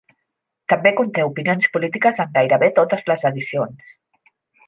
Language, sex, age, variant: Catalan, female, 30-39, Central